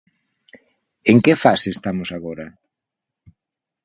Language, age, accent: Galician, 50-59, Normativo (estándar)